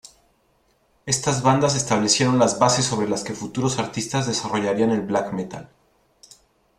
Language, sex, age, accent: Spanish, male, 30-39, México